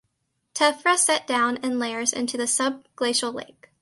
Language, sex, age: English, female, under 19